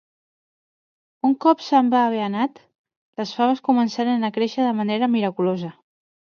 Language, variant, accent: Catalan, Central, central